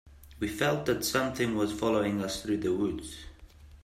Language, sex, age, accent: English, male, 30-39, Southern African (South Africa, Zimbabwe, Namibia)